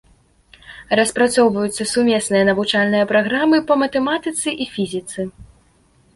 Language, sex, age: Belarusian, female, under 19